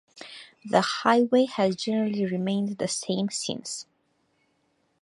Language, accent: English, United States English